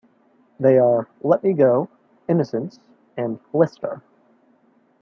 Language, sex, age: English, male, 19-29